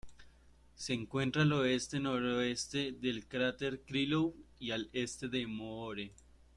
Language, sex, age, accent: Spanish, male, under 19, Caribe: Cuba, Venezuela, Puerto Rico, República Dominicana, Panamá, Colombia caribeña, México caribeño, Costa del golfo de México